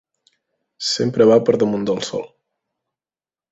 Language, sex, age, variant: Catalan, male, 19-29, Central